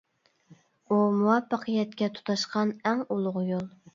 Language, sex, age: Uyghur, female, 19-29